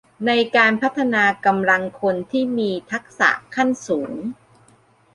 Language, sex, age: Thai, female, 40-49